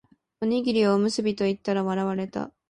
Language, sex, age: Japanese, female, 19-29